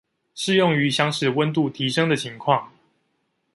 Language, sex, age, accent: Chinese, male, 19-29, 出生地：臺北市